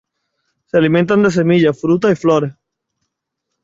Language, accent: Spanish, España: Sur peninsular (Andalucia, Extremadura, Murcia)